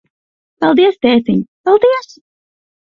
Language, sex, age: Latvian, female, 30-39